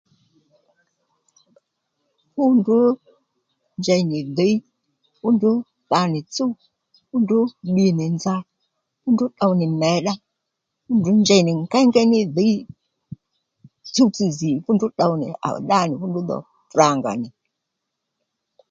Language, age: Lendu, 40-49